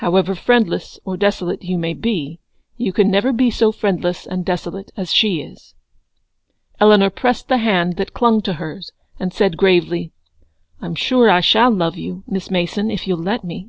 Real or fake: real